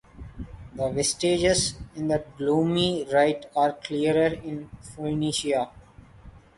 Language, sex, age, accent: English, male, 19-29, India and South Asia (India, Pakistan, Sri Lanka)